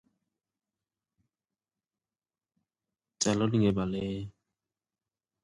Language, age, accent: English, 30-39, United States English